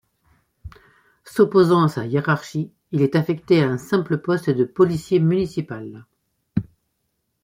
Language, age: French, 60-69